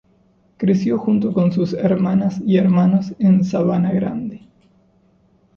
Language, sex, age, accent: Spanish, male, 30-39, Rioplatense: Argentina, Uruguay, este de Bolivia, Paraguay